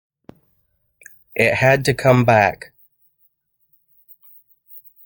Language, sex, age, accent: English, male, 30-39, United States English